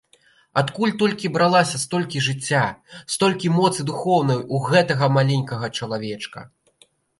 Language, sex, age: Belarusian, male, 19-29